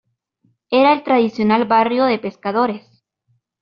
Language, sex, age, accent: Spanish, female, under 19, América central